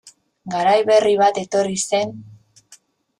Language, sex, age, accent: Basque, female, 30-39, Mendebalekoa (Araba, Bizkaia, Gipuzkoako mendebaleko herri batzuk)